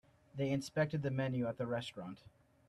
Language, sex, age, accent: English, male, 19-29, United States English